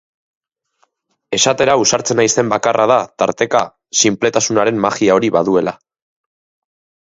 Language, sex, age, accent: Basque, male, 30-39, Mendebalekoa (Araba, Bizkaia, Gipuzkoako mendebaleko herri batzuk)